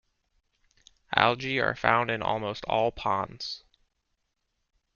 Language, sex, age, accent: English, male, 40-49, United States English